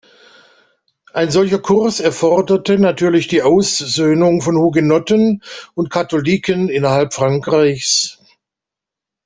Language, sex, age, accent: German, male, 50-59, Deutschland Deutsch